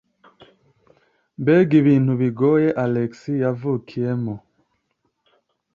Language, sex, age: Kinyarwanda, male, 19-29